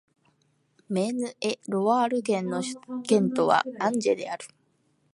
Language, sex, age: Japanese, female, 19-29